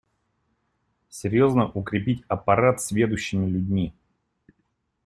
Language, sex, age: Russian, male, 19-29